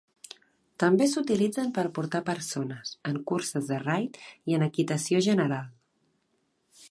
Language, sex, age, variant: Catalan, female, 19-29, Central